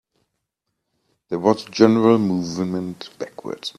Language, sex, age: English, male, 50-59